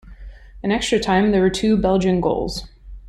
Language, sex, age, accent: English, female, 30-39, United States English